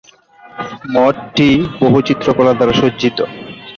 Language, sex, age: Bengali, male, 30-39